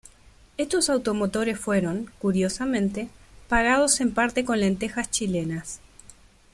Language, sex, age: Spanish, female, 19-29